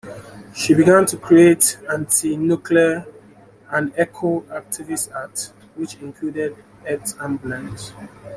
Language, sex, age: English, male, 19-29